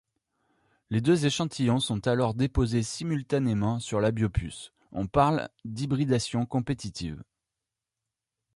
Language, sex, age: French, male, 30-39